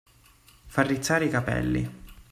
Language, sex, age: Italian, male, 19-29